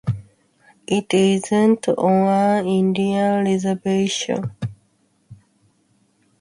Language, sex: English, female